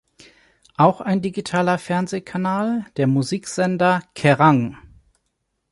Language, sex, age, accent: German, male, 40-49, Deutschland Deutsch